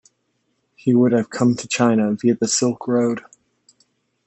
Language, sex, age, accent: English, male, 19-29, United States English